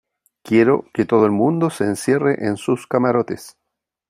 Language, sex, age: Spanish, male, 50-59